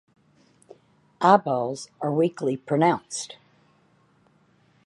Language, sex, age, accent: English, female, 40-49, United States English